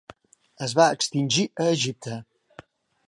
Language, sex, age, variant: Catalan, male, 50-59, Central